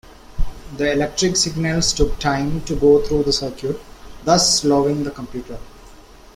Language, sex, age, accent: English, male, 19-29, India and South Asia (India, Pakistan, Sri Lanka)